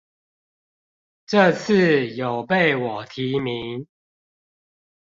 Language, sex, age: Chinese, male, 50-59